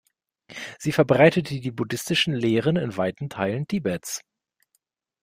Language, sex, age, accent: German, male, 40-49, Deutschland Deutsch